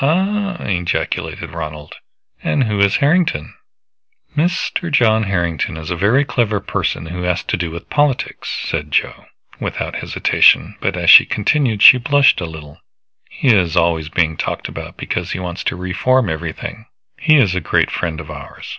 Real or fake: real